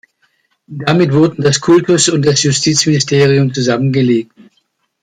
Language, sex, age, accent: German, male, 60-69, Deutschland Deutsch